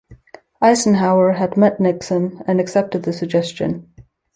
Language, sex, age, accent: English, female, 19-29, United States English